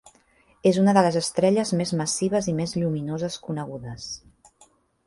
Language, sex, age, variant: Catalan, female, 40-49, Central